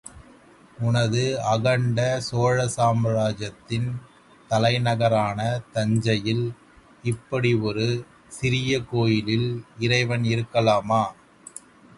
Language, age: Tamil, 40-49